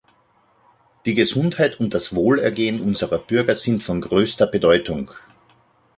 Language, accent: German, Österreichisches Deutsch